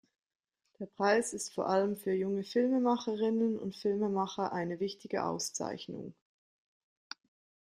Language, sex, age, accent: German, female, 30-39, Schweizerdeutsch